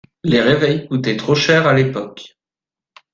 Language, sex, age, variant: French, male, 19-29, Français de métropole